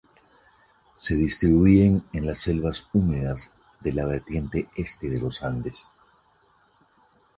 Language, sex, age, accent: Spanish, male, 50-59, Andino-Pacífico: Colombia, Perú, Ecuador, oeste de Bolivia y Venezuela andina